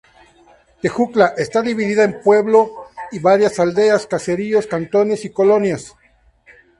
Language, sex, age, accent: Spanish, male, 50-59, México